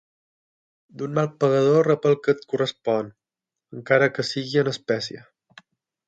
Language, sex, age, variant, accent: Catalan, male, 30-39, Balear, menorquí